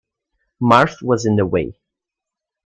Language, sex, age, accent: English, male, under 19, United States English